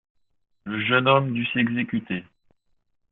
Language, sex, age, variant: French, male, 30-39, Français de métropole